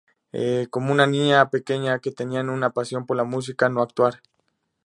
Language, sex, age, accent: Spanish, male, 19-29, México